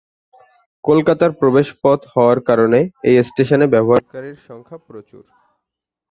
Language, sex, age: Bengali, male, 19-29